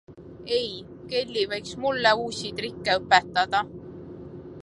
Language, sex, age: Estonian, female, 19-29